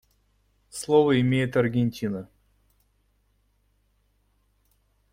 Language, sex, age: Russian, male, 30-39